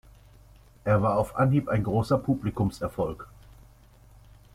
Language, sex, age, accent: German, male, 50-59, Deutschland Deutsch